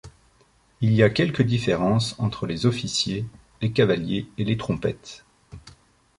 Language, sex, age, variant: French, male, 40-49, Français de métropole